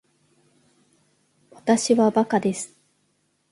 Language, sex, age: Japanese, female, 30-39